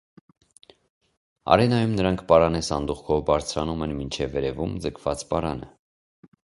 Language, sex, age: Armenian, male, 30-39